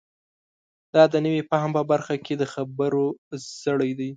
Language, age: Pashto, 19-29